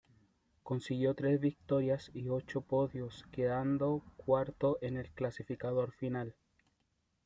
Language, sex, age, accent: Spanish, male, 30-39, Chileno: Chile, Cuyo